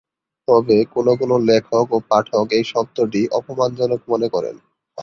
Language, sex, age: Bengali, male, 19-29